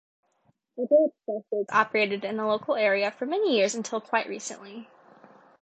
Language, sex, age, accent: English, female, 19-29, United States English